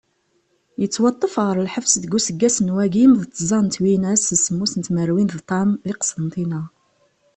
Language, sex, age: Kabyle, female, 30-39